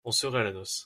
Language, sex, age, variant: French, male, under 19, Français de métropole